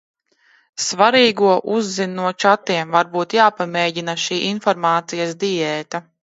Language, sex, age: Latvian, female, 30-39